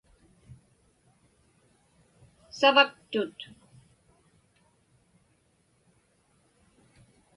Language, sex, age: Inupiaq, female, 80-89